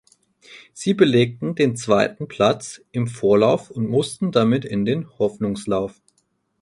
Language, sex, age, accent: German, male, 30-39, Deutschland Deutsch